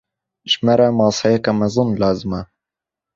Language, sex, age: Kurdish, male, 19-29